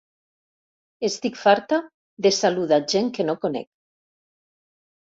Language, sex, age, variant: Catalan, female, 60-69, Septentrional